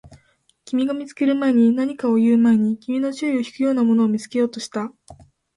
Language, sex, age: Japanese, female, 19-29